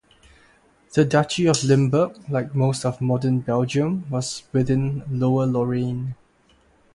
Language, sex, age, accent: English, male, 19-29, United States English; Singaporean English